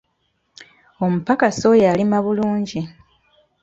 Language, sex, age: Ganda, female, 30-39